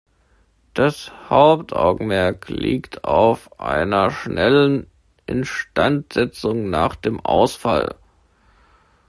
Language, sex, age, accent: German, male, 19-29, Deutschland Deutsch